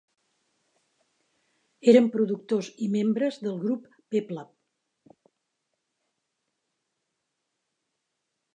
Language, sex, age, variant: Catalan, female, 70-79, Central